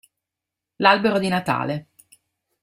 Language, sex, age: Italian, female, 40-49